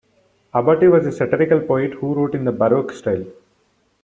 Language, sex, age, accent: English, male, 19-29, India and South Asia (India, Pakistan, Sri Lanka)